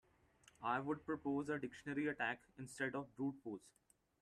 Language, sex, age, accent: English, male, 30-39, India and South Asia (India, Pakistan, Sri Lanka)